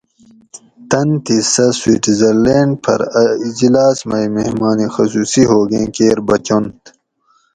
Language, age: Gawri, 19-29